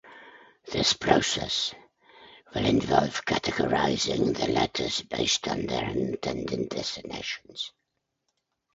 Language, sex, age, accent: English, male, 70-79, Scottish English